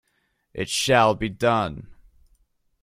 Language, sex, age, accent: English, male, 19-29, United States English